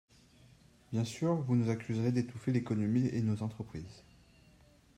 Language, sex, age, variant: French, male, 30-39, Français de métropole